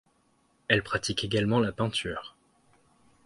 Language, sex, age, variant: French, male, 19-29, Français de métropole